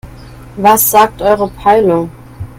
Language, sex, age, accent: German, female, 19-29, Deutschland Deutsch